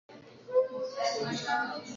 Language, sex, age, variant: Swahili, male, 30-39, Kiswahili cha Bara ya Kenya